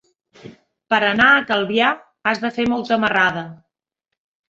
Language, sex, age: Catalan, male, 40-49